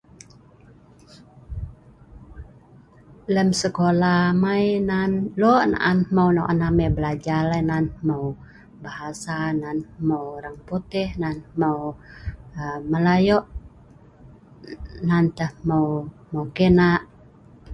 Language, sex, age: Sa'ban, female, 50-59